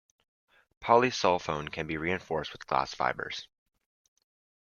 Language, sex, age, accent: English, male, under 19, Canadian English